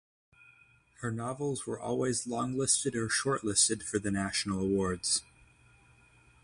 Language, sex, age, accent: English, male, 19-29, United States English